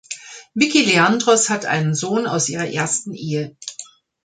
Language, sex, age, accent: German, female, 50-59, Deutschland Deutsch